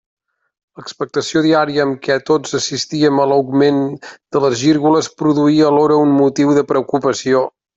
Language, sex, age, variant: Catalan, male, 30-39, Central